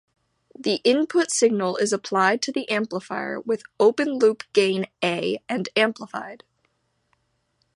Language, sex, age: English, female, 19-29